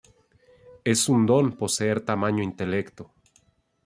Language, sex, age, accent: Spanish, male, 40-49, México